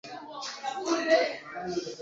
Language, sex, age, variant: Swahili, male, 30-39, Kiswahili cha Bara ya Kenya